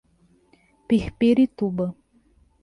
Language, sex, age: Portuguese, female, 19-29